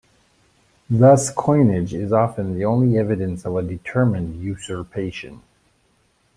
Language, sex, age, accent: English, male, 50-59, United States English